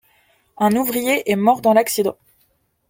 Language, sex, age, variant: French, female, 19-29, Français de métropole